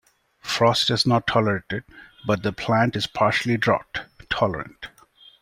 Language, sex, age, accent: English, male, 30-39, India and South Asia (India, Pakistan, Sri Lanka)